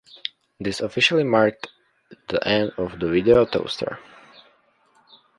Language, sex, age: English, male, under 19